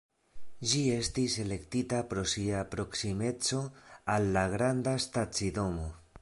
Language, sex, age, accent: Esperanto, male, 40-49, Internacia